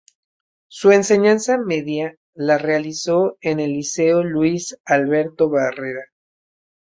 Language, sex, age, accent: Spanish, male, 19-29, México